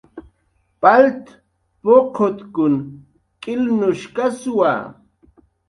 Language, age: Jaqaru, 40-49